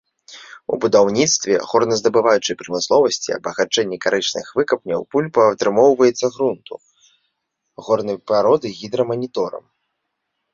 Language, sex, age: Belarusian, male, 19-29